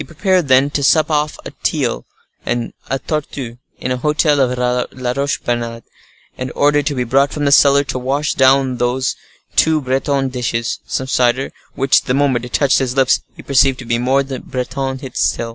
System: none